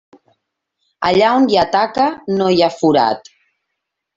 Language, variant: Catalan, Central